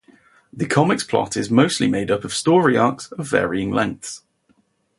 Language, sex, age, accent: English, male, 19-29, England English